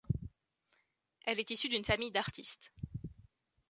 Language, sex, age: French, female, 19-29